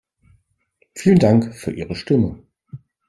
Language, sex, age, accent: German, male, 40-49, Deutschland Deutsch